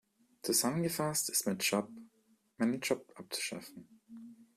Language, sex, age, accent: German, male, 19-29, Deutschland Deutsch